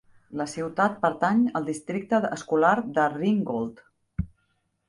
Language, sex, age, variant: Catalan, female, 50-59, Central